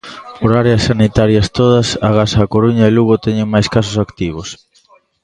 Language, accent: Galician, Normativo (estándar)